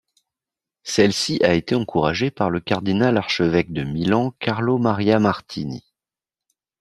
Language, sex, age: French, male, 40-49